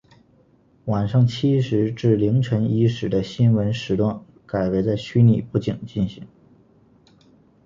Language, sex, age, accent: Chinese, male, 19-29, 出生地：吉林省